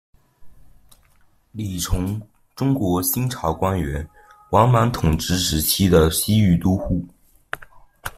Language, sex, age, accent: Chinese, male, under 19, 出生地：福建省